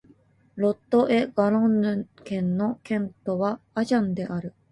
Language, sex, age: Japanese, female, 19-29